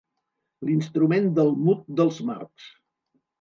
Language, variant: Catalan, Central